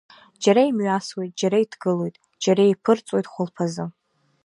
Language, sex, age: Abkhazian, female, under 19